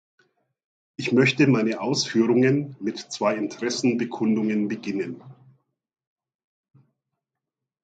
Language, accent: German, Deutschland Deutsch